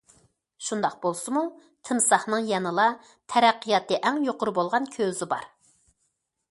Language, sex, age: Uyghur, female, 40-49